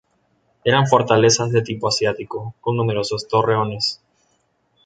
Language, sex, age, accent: Spanish, male, 19-29, Caribe: Cuba, Venezuela, Puerto Rico, República Dominicana, Panamá, Colombia caribeña, México caribeño, Costa del golfo de México